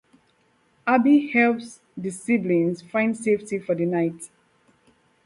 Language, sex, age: English, female, 19-29